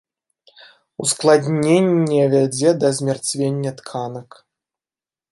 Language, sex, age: Belarusian, male, 19-29